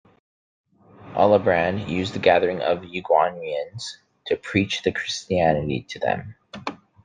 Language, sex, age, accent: English, male, 30-39, Canadian English